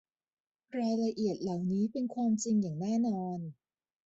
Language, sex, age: Thai, female, 30-39